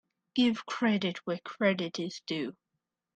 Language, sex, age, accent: English, male, under 19, United States English